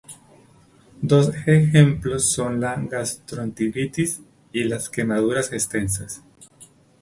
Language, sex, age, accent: Spanish, male, 30-39, Andino-Pacífico: Colombia, Perú, Ecuador, oeste de Bolivia y Venezuela andina